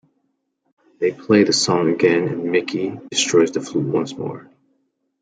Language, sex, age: English, male, 19-29